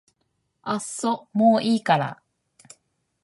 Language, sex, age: Japanese, female, 40-49